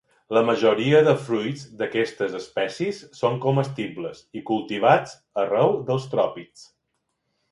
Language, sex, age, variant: Catalan, male, 40-49, Balear